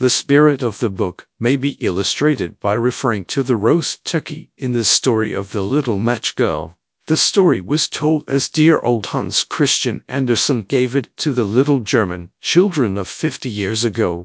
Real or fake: fake